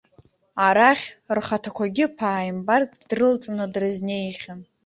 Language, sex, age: Abkhazian, female, under 19